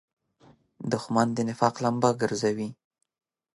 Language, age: Pashto, 19-29